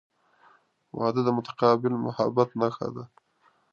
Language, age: Pashto, 30-39